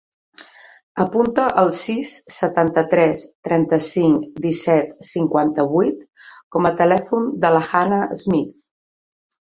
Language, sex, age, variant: Catalan, female, 40-49, Central